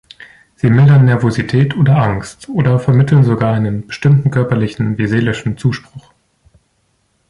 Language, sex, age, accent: German, male, 19-29, Deutschland Deutsch